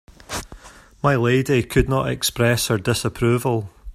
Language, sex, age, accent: English, male, 40-49, Scottish English